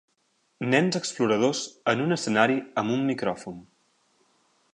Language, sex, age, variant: Catalan, male, 19-29, Central